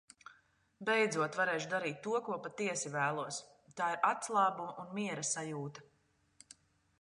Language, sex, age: Latvian, female, 30-39